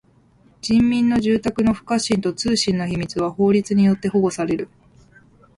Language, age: Japanese, 19-29